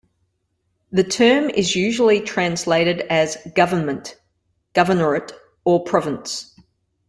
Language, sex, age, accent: English, female, 40-49, Australian English